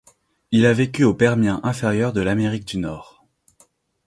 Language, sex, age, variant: French, male, under 19, Français de métropole